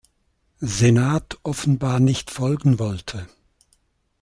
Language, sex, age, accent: German, male, 70-79, Schweizerdeutsch